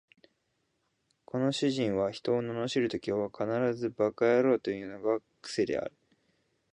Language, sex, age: Japanese, male, 19-29